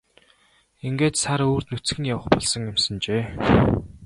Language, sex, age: Mongolian, male, 19-29